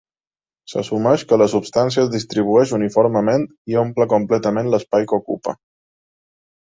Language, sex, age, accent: Catalan, female, 30-39, valencià